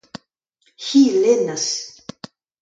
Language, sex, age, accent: Breton, female, 50-59, Kerneveg